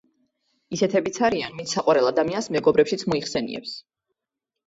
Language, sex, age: Georgian, female, 30-39